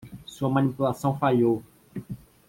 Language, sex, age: Portuguese, male, 19-29